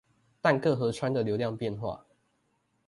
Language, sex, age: Chinese, male, 19-29